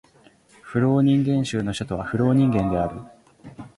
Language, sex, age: Japanese, male, 19-29